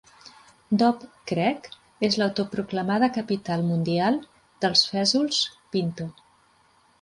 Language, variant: Catalan, Central